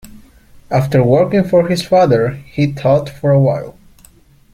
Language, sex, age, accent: English, male, 19-29, United States English